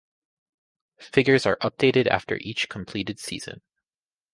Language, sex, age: English, female, 19-29